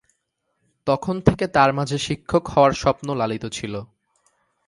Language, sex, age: Bengali, male, 19-29